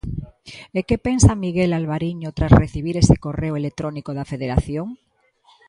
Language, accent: Galician, Normativo (estándar)